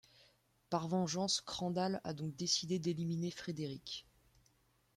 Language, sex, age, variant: French, female, 19-29, Français de métropole